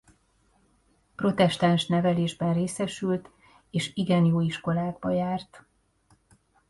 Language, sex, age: Hungarian, female, 40-49